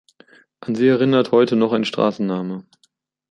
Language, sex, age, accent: German, male, 30-39, Deutschland Deutsch